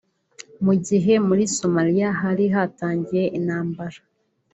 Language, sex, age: Kinyarwanda, female, under 19